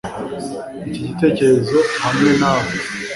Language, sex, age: Kinyarwanda, male, 19-29